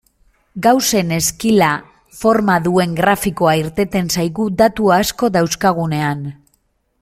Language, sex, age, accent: Basque, female, 19-29, Mendebalekoa (Araba, Bizkaia, Gipuzkoako mendebaleko herri batzuk)